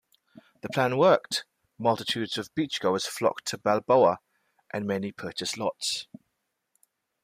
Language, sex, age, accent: English, male, 30-39, England English